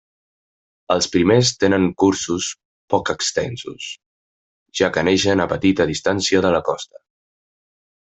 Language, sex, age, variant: Catalan, male, 19-29, Central